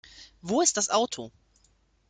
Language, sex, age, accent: German, female, 19-29, Deutschland Deutsch